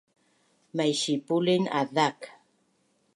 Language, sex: Bunun, female